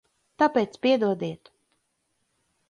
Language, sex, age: Latvian, female, 50-59